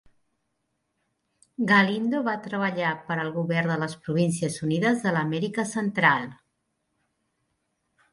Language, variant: Catalan, Central